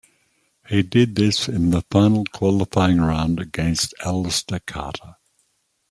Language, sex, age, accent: English, male, 60-69, Australian English